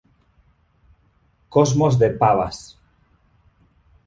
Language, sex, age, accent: Spanish, male, 30-39, España: Norte peninsular (Asturias, Castilla y León, Cantabria, País Vasco, Navarra, Aragón, La Rioja, Guadalajara, Cuenca)